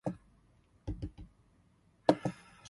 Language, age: English, under 19